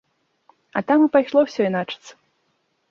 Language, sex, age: Belarusian, female, 19-29